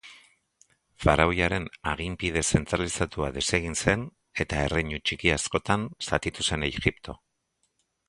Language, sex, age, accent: Basque, male, 40-49, Mendebalekoa (Araba, Bizkaia, Gipuzkoako mendebaleko herri batzuk)